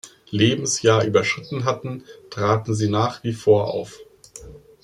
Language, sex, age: German, male, 30-39